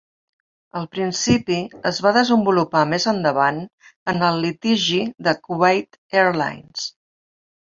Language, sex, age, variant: Catalan, female, 50-59, Central